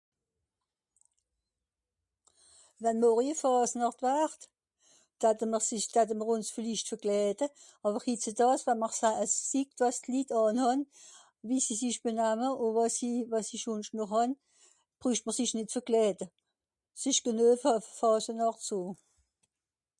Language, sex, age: Swiss German, female, 60-69